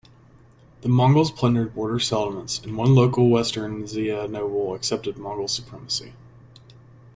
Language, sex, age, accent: English, male, 19-29, United States English